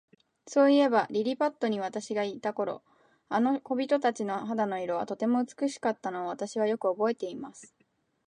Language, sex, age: Japanese, female, 19-29